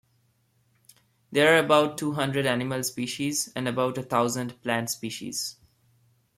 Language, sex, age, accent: English, male, 19-29, India and South Asia (India, Pakistan, Sri Lanka)